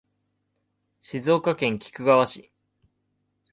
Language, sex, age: Japanese, male, 19-29